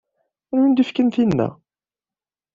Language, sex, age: Kabyle, male, 19-29